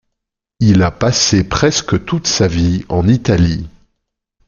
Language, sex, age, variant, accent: French, male, 30-39, Français d'Europe, Français de Suisse